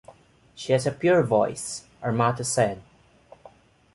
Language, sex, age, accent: English, male, 19-29, Filipino